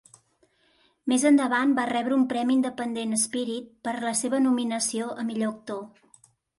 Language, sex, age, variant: Catalan, female, 40-49, Central